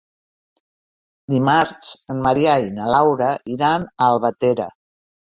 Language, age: Catalan, 60-69